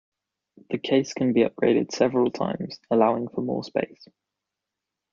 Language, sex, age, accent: English, male, 19-29, England English